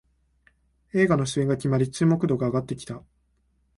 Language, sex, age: Japanese, male, 19-29